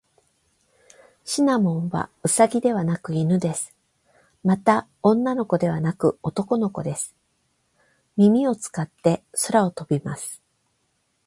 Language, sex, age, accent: Japanese, female, 50-59, 関西; 関東